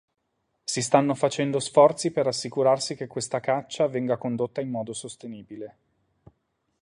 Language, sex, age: Italian, male, 30-39